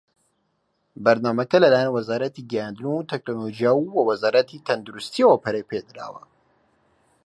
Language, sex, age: Central Kurdish, male, 19-29